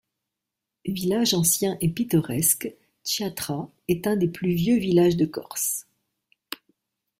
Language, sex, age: French, female, 60-69